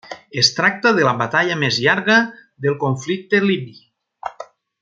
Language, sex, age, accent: Catalan, male, 40-49, valencià